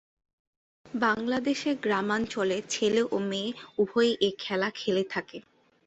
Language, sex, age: Bengali, female, under 19